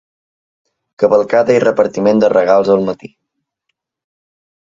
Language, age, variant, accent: Catalan, 19-29, Balear, mallorquí